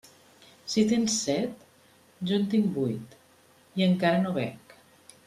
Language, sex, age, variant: Catalan, female, 50-59, Central